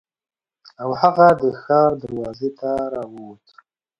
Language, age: Pashto, 30-39